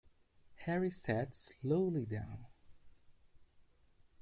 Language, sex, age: English, male, 30-39